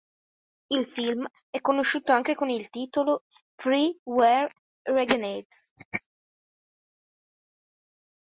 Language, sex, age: Italian, male, under 19